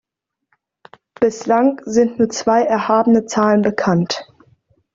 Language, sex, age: German, female, under 19